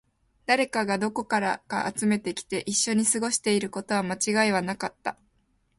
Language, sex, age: Japanese, female, 19-29